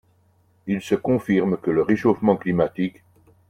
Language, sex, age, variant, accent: French, male, 50-59, Français d'Europe, Français de Belgique